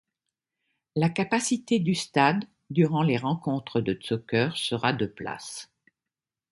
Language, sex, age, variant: French, female, 70-79, Français de métropole